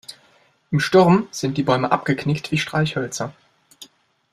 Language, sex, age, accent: German, male, 19-29, Deutschland Deutsch